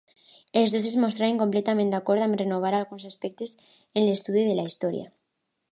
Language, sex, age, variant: Catalan, female, under 19, Alacantí